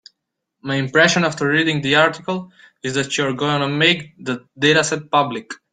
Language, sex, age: English, male, 19-29